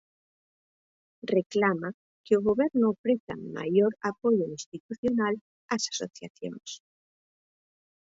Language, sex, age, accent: Galician, female, 50-59, Oriental (común en zona oriental)